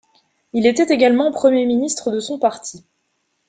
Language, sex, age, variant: French, female, 19-29, Français de métropole